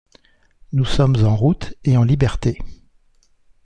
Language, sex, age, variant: French, male, 50-59, Français de métropole